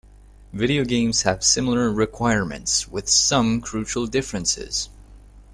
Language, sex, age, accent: English, male, 19-29, United States English